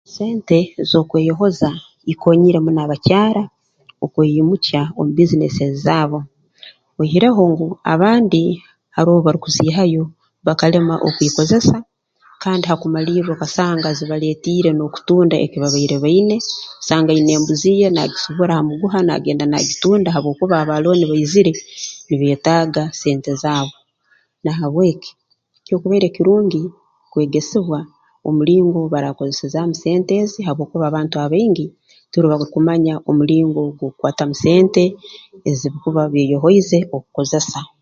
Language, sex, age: Tooro, female, 50-59